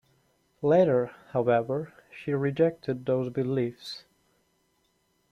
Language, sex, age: English, male, 19-29